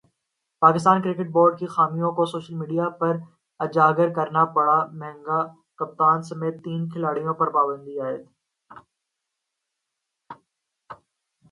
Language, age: Urdu, 19-29